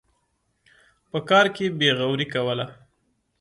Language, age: Pashto, 19-29